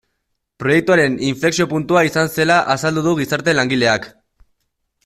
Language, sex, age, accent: Basque, male, 19-29, Erdialdekoa edo Nafarra (Gipuzkoa, Nafarroa)